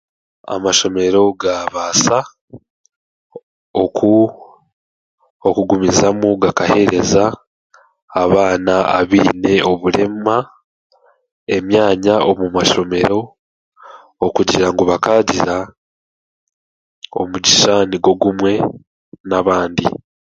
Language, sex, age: Chiga, male, 19-29